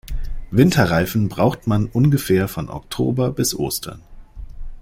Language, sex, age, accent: German, male, 40-49, Deutschland Deutsch